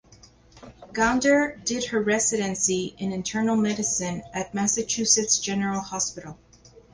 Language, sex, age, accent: English, female, 40-49, United States English